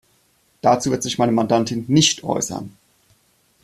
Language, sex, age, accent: German, male, 30-39, Deutschland Deutsch